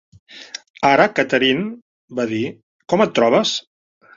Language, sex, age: Catalan, male, 50-59